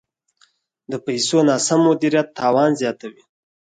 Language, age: Pashto, 19-29